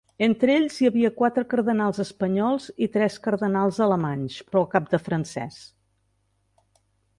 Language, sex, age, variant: Catalan, female, 60-69, Central